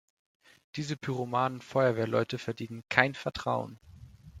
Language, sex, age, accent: German, male, 19-29, Deutschland Deutsch